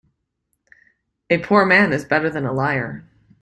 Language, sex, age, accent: English, female, 30-39, United States English